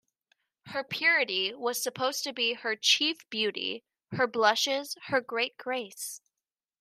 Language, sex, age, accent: English, male, 19-29, United States English